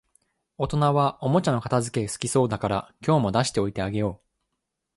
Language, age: Japanese, 19-29